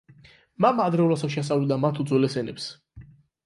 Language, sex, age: Georgian, male, 30-39